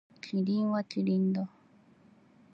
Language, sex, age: Japanese, female, 30-39